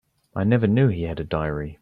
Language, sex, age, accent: English, male, under 19, New Zealand English